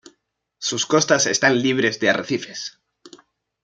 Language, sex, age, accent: Spanish, male, 19-29, España: Norte peninsular (Asturias, Castilla y León, Cantabria, País Vasco, Navarra, Aragón, La Rioja, Guadalajara, Cuenca)